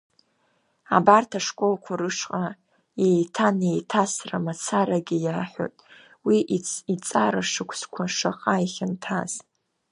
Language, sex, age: Abkhazian, female, under 19